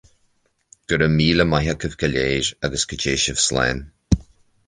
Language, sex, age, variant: Irish, male, 30-39, Gaeilge Uladh